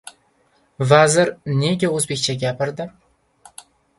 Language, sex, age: Uzbek, male, 19-29